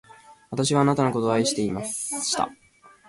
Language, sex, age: Japanese, male, 19-29